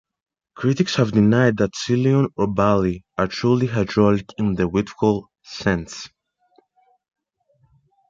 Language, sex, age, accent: English, male, 19-29, United States English